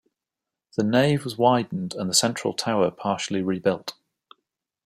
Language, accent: English, England English